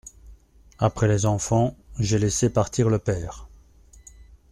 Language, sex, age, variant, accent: French, male, 40-49, Français d'Europe, Français de Belgique